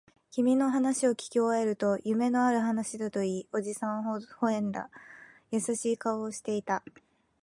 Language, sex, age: Japanese, female, 19-29